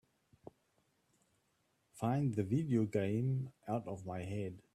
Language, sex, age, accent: English, male, 60-69, Southern African (South Africa, Zimbabwe, Namibia)